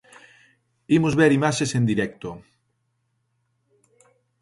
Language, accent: Galician, Central (gheada)